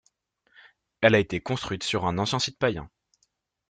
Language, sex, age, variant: French, male, 19-29, Français de métropole